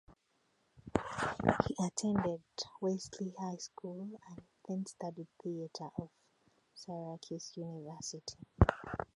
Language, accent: English, United States English